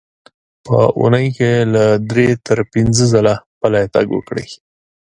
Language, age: Pashto, 30-39